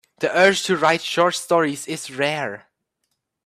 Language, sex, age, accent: English, male, under 19, United States English